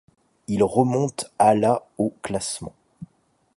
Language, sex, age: French, male, 40-49